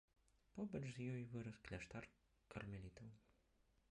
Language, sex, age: Belarusian, male, 19-29